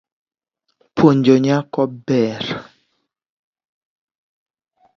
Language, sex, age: Luo (Kenya and Tanzania), female, 40-49